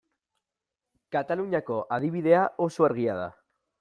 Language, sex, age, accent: Basque, male, 19-29, Mendebalekoa (Araba, Bizkaia, Gipuzkoako mendebaleko herri batzuk)